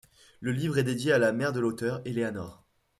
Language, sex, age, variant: French, male, 19-29, Français de métropole